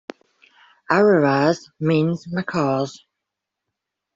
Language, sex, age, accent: English, female, 40-49, England English